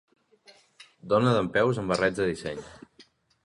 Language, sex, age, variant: Catalan, male, 30-39, Central